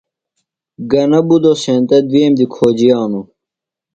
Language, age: Phalura, under 19